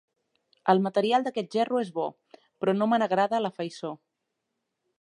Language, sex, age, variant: Catalan, female, 30-39, Central